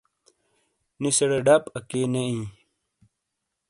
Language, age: Shina, 30-39